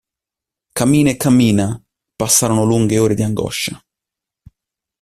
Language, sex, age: Italian, male, 19-29